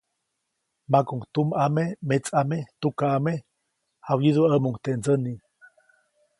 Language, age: Copainalá Zoque, 19-29